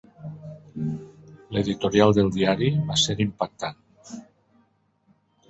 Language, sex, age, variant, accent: Catalan, male, 70-79, Nord-Occidental, Lleidatà